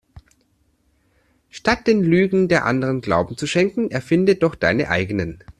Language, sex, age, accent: German, male, 30-39, Deutschland Deutsch